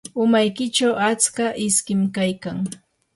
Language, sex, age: Yanahuanca Pasco Quechua, female, 30-39